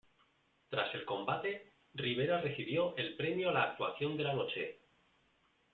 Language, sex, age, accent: Spanish, male, 40-49, España: Norte peninsular (Asturias, Castilla y León, Cantabria, País Vasco, Navarra, Aragón, La Rioja, Guadalajara, Cuenca)